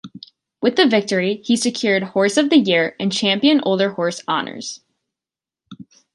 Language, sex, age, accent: English, female, under 19, United States English